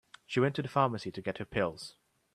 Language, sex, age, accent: English, male, 19-29, England English